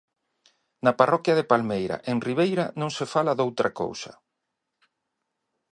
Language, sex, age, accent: Galician, male, 40-49, Normativo (estándar)